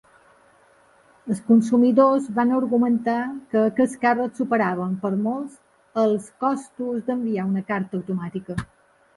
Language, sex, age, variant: Catalan, female, 50-59, Balear